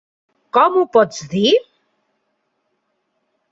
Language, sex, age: Catalan, female, 50-59